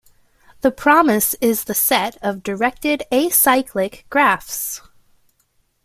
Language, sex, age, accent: English, female, 19-29, United States English